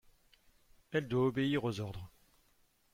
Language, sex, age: French, male, 40-49